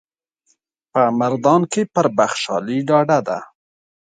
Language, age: Pashto, 30-39